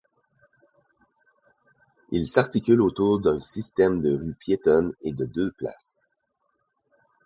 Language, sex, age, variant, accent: French, male, 30-39, Français d'Amérique du Nord, Français du Canada